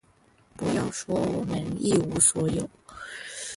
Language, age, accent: Chinese, under 19, 出生地：福建省